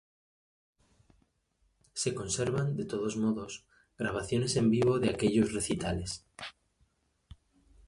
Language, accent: Spanish, España: Norte peninsular (Asturias, Castilla y León, Cantabria, País Vasco, Navarra, Aragón, La Rioja, Guadalajara, Cuenca)